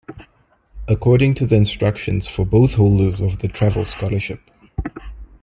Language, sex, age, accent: English, male, 19-29, Southern African (South Africa, Zimbabwe, Namibia)